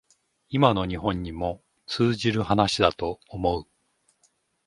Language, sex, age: Japanese, male, 50-59